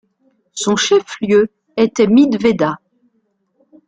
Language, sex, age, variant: French, female, 50-59, Français de métropole